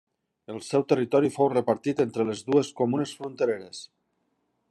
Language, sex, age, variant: Catalan, male, 40-49, Central